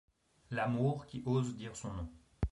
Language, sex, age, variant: French, male, 30-39, Français de métropole